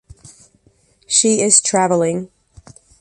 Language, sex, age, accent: English, female, 40-49, United States English